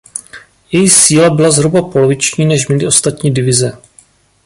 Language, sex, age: Czech, male, 40-49